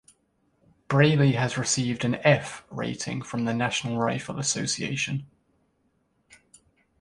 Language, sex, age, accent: English, male, 19-29, England English